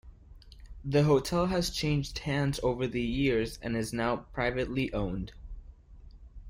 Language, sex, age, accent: English, male, 19-29, United States English